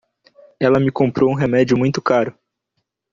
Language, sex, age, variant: Portuguese, male, 19-29, Portuguese (Brasil)